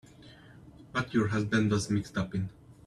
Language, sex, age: English, male, 19-29